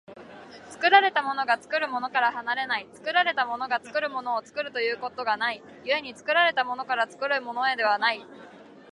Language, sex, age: Japanese, female, 19-29